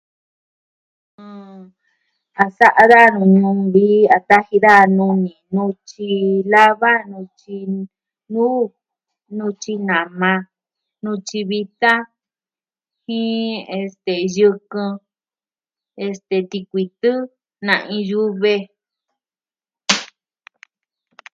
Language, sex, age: Southwestern Tlaxiaco Mixtec, female, 60-69